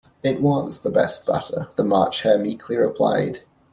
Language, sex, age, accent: English, male, 19-29, England English